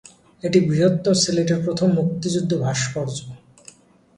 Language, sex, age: Bengali, male, 19-29